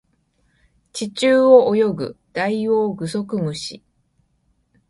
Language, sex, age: Japanese, female, 50-59